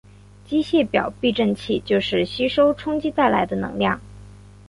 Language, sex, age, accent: Chinese, female, 19-29, 出生地：广东省